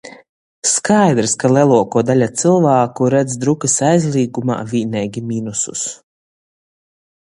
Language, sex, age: Latgalian, female, 30-39